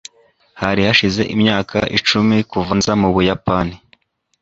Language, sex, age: Kinyarwanda, male, 19-29